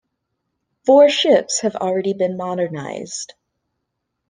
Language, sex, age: English, female, 30-39